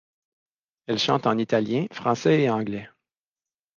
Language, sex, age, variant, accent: French, male, 50-59, Français d'Amérique du Nord, Français du Canada